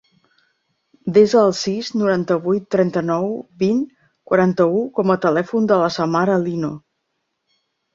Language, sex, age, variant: Catalan, female, 50-59, Central